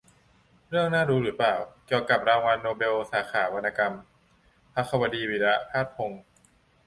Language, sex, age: Thai, male, under 19